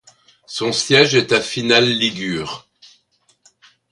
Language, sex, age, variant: French, male, 60-69, Français de métropole